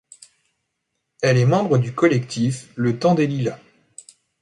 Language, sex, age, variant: French, male, 19-29, Français de métropole